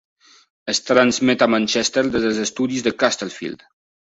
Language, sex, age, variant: Catalan, male, 19-29, Septentrional